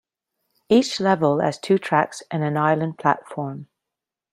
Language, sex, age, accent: English, female, 40-49, Canadian English